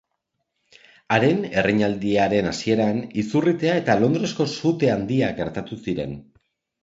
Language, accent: Basque, Erdialdekoa edo Nafarra (Gipuzkoa, Nafarroa)